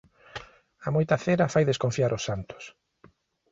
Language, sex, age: Galician, male, 50-59